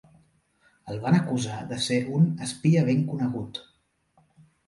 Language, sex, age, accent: Catalan, male, 30-39, central; nord-occidental; septentrional